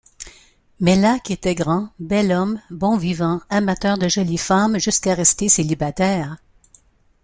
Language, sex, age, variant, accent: French, female, 70-79, Français d'Amérique du Nord, Français du Canada